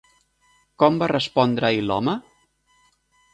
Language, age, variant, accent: Catalan, 50-59, Central, central